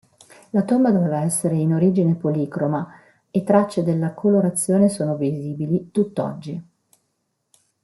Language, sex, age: Italian, female, 40-49